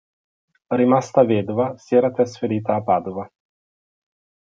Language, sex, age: Italian, male, 19-29